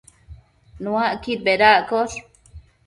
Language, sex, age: Matsés, female, 30-39